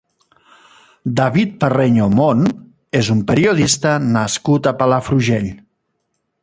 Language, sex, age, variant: Catalan, male, 40-49, Nord-Occidental